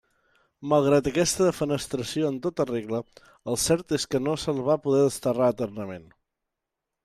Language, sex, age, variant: Catalan, male, 30-39, Central